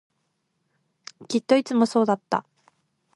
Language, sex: Japanese, female